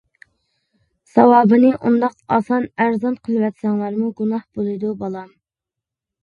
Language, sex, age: Uyghur, female, under 19